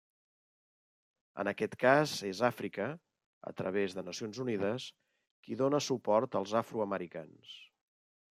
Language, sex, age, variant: Catalan, male, 50-59, Central